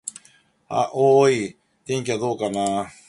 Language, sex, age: Japanese, male, 50-59